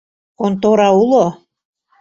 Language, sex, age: Mari, female, 70-79